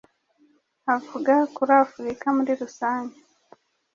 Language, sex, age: Kinyarwanda, female, 30-39